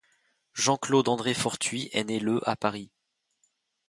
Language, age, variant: French, 19-29, Français de métropole